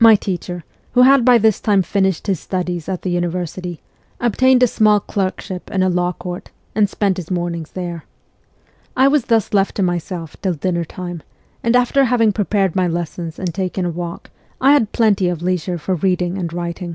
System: none